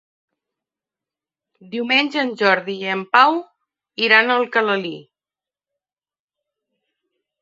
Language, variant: Catalan, Central